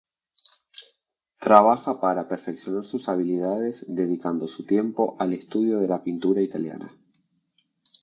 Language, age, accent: Spanish, 19-29, Rioplatense: Argentina, Uruguay, este de Bolivia, Paraguay